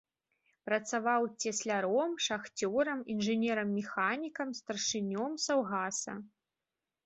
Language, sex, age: Belarusian, female, 19-29